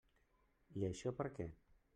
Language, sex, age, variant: Catalan, male, 50-59, Central